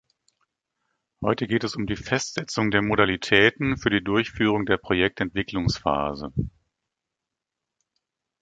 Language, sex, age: German, male, 50-59